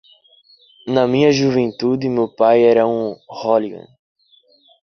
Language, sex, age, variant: Portuguese, male, under 19, Portuguese (Brasil)